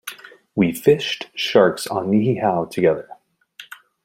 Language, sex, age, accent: English, male, 30-39, United States English